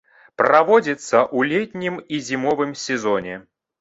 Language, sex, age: Belarusian, male, 19-29